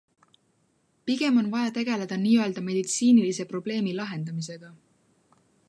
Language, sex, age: Estonian, female, 19-29